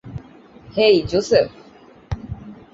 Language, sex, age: Bengali, female, 19-29